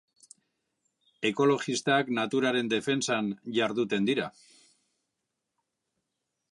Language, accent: Basque, Mendebalekoa (Araba, Bizkaia, Gipuzkoako mendebaleko herri batzuk)